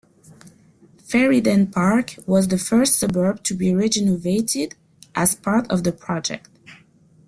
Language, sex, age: English, female, 30-39